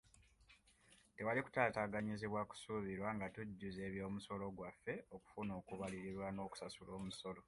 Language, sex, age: Ganda, male, 19-29